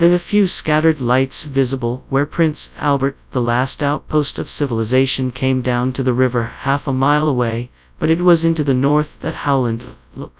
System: TTS, FastPitch